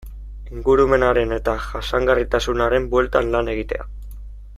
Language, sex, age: Basque, male, 19-29